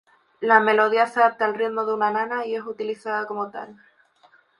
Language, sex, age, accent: Spanish, female, 19-29, España: Islas Canarias